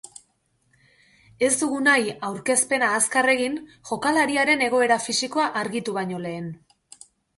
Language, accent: Basque, Erdialdekoa edo Nafarra (Gipuzkoa, Nafarroa)